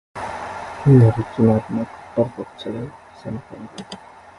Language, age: Nepali, 30-39